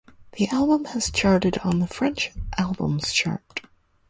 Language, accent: English, United States English